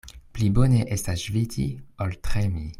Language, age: Esperanto, 19-29